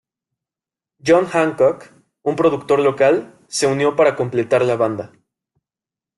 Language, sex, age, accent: Spanish, male, 19-29, México